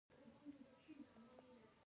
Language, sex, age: Pashto, female, 30-39